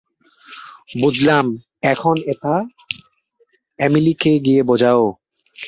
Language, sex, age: Bengali, male, 19-29